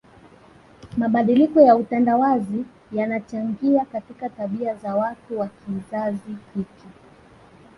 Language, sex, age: Swahili, female, 30-39